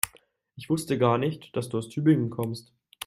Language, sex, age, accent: German, male, 19-29, Deutschland Deutsch